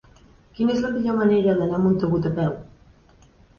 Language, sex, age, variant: Catalan, female, 19-29, Central